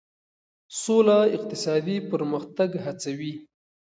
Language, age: Pashto, 19-29